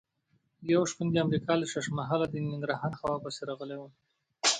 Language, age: Pashto, 19-29